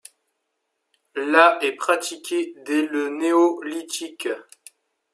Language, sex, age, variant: French, male, 30-39, Français de métropole